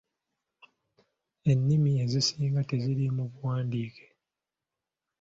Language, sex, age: Ganda, male, 19-29